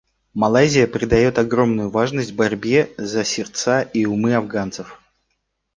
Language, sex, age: Russian, male, 40-49